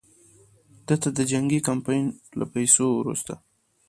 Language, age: Pashto, 19-29